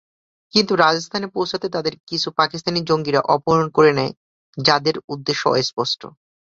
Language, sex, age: Bengali, male, 19-29